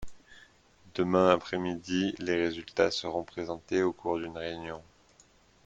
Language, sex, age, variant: French, male, 30-39, Français de métropole